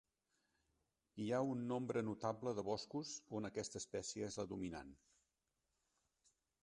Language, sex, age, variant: Catalan, male, 60-69, Central